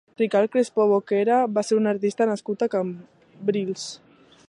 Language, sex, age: Catalan, female, under 19